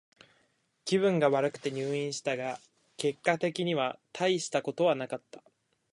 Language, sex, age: Japanese, male, 19-29